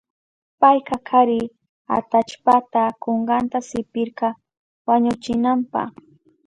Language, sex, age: Southern Pastaza Quechua, female, 19-29